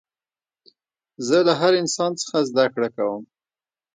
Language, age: Pashto, 30-39